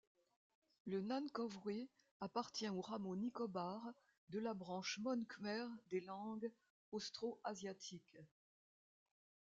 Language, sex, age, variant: French, female, 70-79, Français de métropole